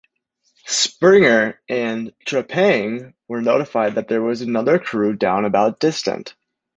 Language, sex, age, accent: English, male, 19-29, United States English